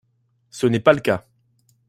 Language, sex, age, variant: French, male, 19-29, Français de métropole